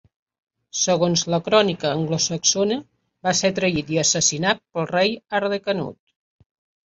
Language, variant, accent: Catalan, Septentrional, Empordanès